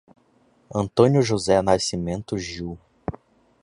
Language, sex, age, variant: Portuguese, male, 19-29, Portuguese (Brasil)